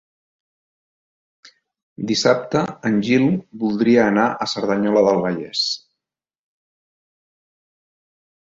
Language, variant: Catalan, Central